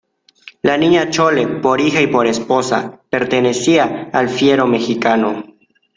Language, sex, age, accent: Spanish, male, 19-29, México